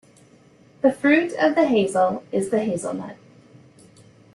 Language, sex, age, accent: English, female, 50-59, United States English